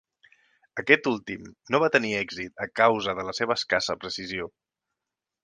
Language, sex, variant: Catalan, male, Central